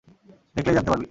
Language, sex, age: Bengali, male, 19-29